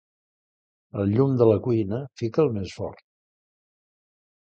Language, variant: Catalan, Central